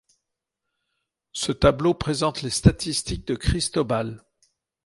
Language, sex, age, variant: French, male, 60-69, Français de métropole